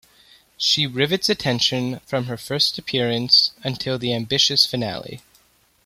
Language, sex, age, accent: English, male, 19-29, United States English